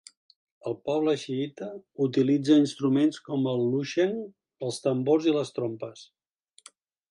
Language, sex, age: Catalan, male, 70-79